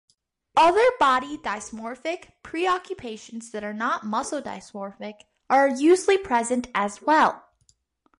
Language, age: English, 19-29